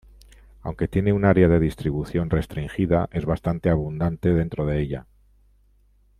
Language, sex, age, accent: Spanish, male, 50-59, España: Norte peninsular (Asturias, Castilla y León, Cantabria, País Vasco, Navarra, Aragón, La Rioja, Guadalajara, Cuenca)